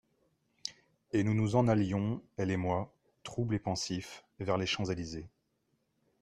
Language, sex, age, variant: French, male, 40-49, Français de métropole